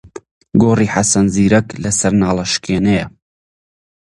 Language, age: Central Kurdish, 19-29